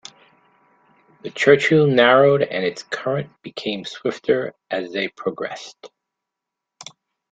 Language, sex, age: English, male, 50-59